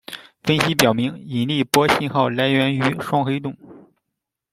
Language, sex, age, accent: Chinese, male, 19-29, 出生地：江苏省